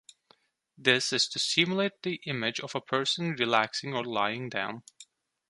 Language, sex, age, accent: English, male, 19-29, United States English